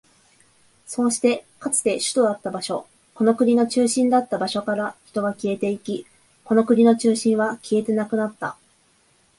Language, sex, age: Japanese, female, 19-29